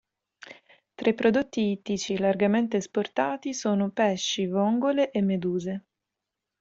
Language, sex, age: Italian, female, 19-29